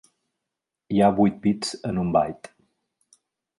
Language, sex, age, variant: Catalan, male, 40-49, Central